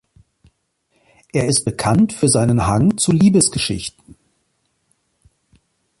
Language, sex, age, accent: German, male, 40-49, Deutschland Deutsch